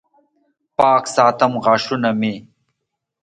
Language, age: Pashto, 40-49